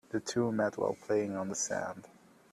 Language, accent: English, West Indies and Bermuda (Bahamas, Bermuda, Jamaica, Trinidad)